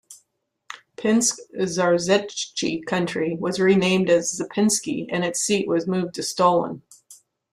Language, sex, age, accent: English, female, 60-69, United States English